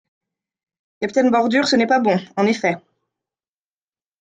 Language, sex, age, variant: French, female, 19-29, Français de métropole